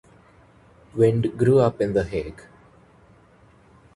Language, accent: English, India and South Asia (India, Pakistan, Sri Lanka)